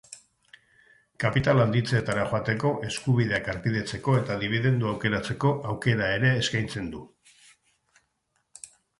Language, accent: Basque, Erdialdekoa edo Nafarra (Gipuzkoa, Nafarroa)